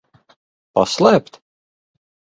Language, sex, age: Latvian, male, 40-49